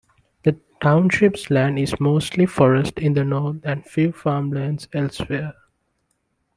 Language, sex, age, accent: English, male, 19-29, India and South Asia (India, Pakistan, Sri Lanka)